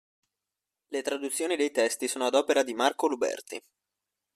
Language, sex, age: Italian, male, 19-29